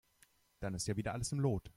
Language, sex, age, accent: German, male, 19-29, Deutschland Deutsch